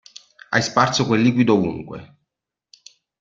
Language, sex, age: Italian, male, 30-39